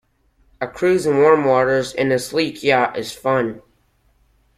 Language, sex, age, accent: English, male, under 19, United States English